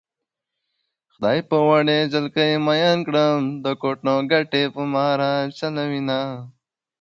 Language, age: Pashto, under 19